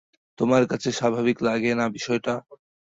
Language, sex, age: Bengali, male, 19-29